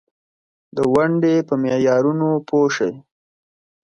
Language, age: Pashto, 30-39